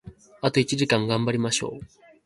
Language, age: Japanese, 19-29